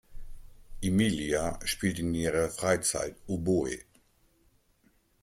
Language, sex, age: German, male, 50-59